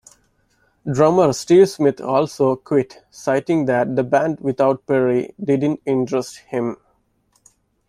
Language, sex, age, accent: English, male, 30-39, India and South Asia (India, Pakistan, Sri Lanka)